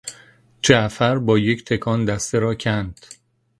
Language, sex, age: Persian, male, 30-39